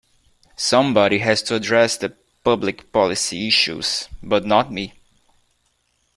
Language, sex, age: English, male, 19-29